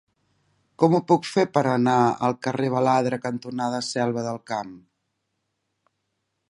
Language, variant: Catalan, Central